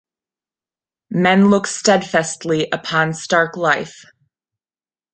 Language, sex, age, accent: English, female, 30-39, United States English